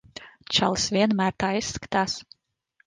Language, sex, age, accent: Latvian, female, 30-39, Rigas